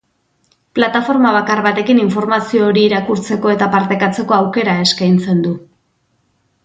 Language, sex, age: Basque, female, 40-49